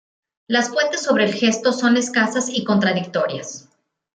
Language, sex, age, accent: Spanish, female, 40-49, México